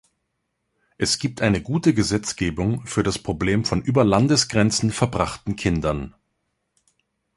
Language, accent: German, Deutschland Deutsch